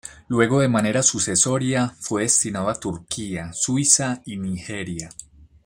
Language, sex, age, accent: Spanish, male, 19-29, Caribe: Cuba, Venezuela, Puerto Rico, República Dominicana, Panamá, Colombia caribeña, México caribeño, Costa del golfo de México